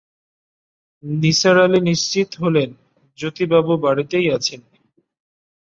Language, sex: Bengali, male